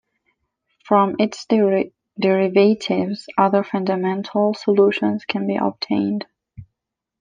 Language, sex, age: English, female, 19-29